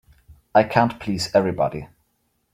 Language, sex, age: English, male, 19-29